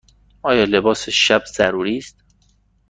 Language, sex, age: Persian, male, 19-29